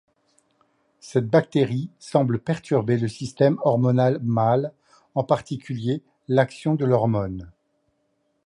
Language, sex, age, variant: French, male, 50-59, Français de métropole